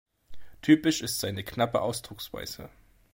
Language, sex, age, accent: German, male, 19-29, Deutschland Deutsch